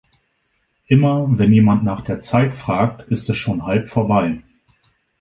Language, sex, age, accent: German, male, 30-39, Deutschland Deutsch